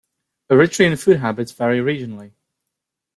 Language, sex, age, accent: English, male, 19-29, England English